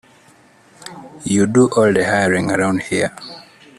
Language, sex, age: English, male, 19-29